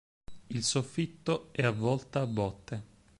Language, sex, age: Italian, male, 19-29